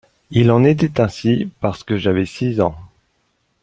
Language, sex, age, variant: French, male, 19-29, Français de métropole